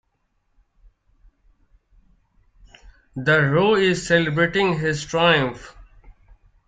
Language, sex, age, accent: English, male, 19-29, India and South Asia (India, Pakistan, Sri Lanka)